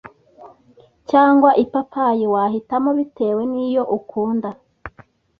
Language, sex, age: Kinyarwanda, female, 19-29